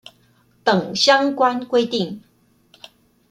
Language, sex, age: Chinese, female, 60-69